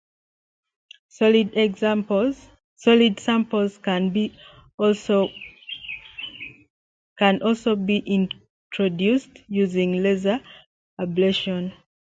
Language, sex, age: English, female, 30-39